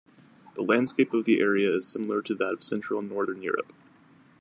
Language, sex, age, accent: English, male, 19-29, United States English